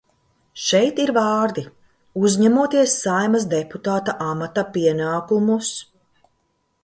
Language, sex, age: Latvian, female, 40-49